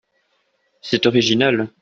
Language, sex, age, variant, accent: French, male, 19-29, Français d'Europe, Français de Suisse